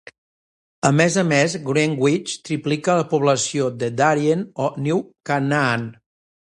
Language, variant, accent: Catalan, Central, central